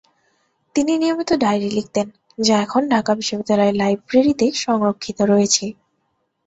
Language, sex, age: Bengali, female, 19-29